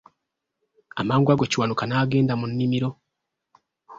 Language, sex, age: Ganda, male, 30-39